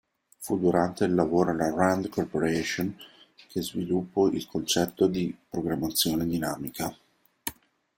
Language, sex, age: Italian, male, 30-39